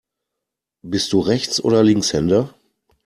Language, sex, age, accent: German, male, 40-49, Deutschland Deutsch